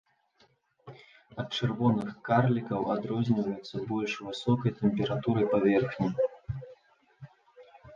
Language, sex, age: Belarusian, male, 19-29